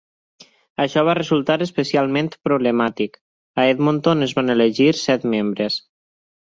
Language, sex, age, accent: Catalan, male, 30-39, valencià